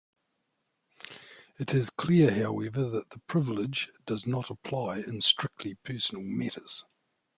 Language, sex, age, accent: English, male, 50-59, New Zealand English